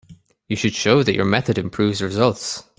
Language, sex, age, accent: English, male, 19-29, Irish English